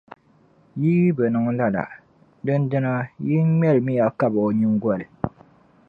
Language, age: Dagbani, 19-29